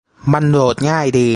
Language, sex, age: Thai, male, 19-29